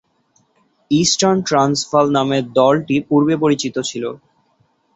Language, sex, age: Bengali, male, 19-29